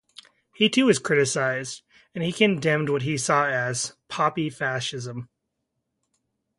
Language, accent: English, United States English